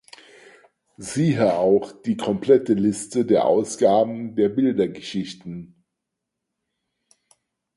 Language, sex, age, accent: German, male, 50-59, Deutschland Deutsch